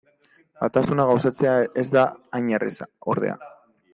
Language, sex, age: Basque, male, 19-29